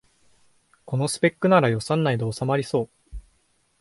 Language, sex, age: Japanese, male, under 19